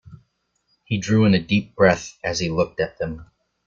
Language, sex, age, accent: English, male, 19-29, United States English